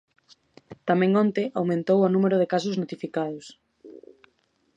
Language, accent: Galician, Normativo (estándar)